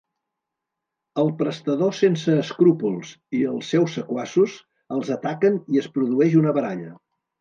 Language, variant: Catalan, Central